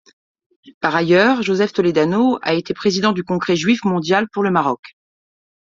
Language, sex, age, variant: French, female, 40-49, Français de métropole